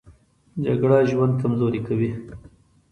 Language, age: Pashto, 40-49